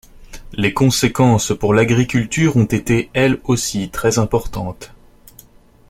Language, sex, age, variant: French, male, 19-29, Français de métropole